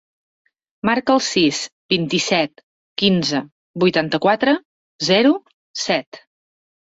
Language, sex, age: Catalan, female, 40-49